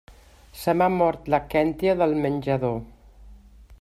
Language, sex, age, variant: Catalan, female, 60-69, Central